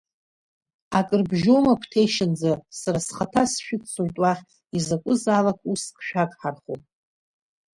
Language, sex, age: Abkhazian, female, 40-49